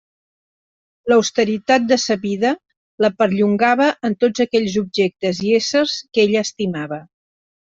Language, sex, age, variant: Catalan, female, 60-69, Central